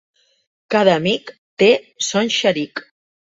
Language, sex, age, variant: Catalan, female, 50-59, Central